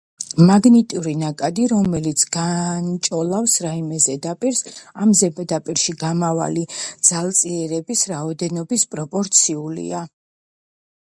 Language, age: Georgian, under 19